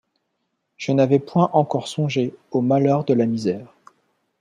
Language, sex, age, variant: French, male, 30-39, Français de métropole